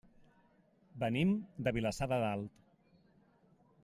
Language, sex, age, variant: Catalan, female, 50-59, Central